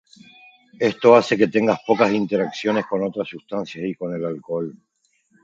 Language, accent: Spanish, Rioplatense: Argentina, Uruguay, este de Bolivia, Paraguay